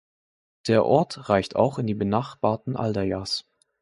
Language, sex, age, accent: German, male, 19-29, Deutschland Deutsch